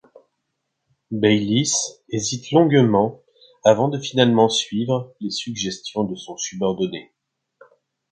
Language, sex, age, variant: French, male, 40-49, Français de métropole